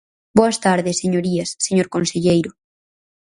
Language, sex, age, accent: Galician, female, under 19, Atlántico (seseo e gheada)